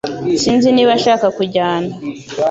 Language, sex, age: Kinyarwanda, female, 30-39